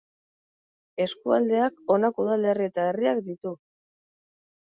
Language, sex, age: Basque, female, 30-39